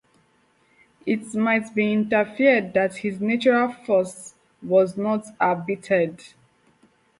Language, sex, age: English, female, 19-29